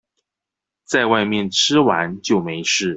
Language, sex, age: Chinese, male, 19-29